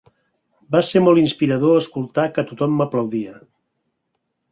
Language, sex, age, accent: Catalan, male, 60-69, Català central